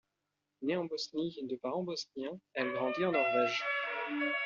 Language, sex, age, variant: French, male, 30-39, Français de métropole